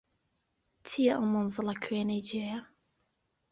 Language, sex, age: Central Kurdish, female, 19-29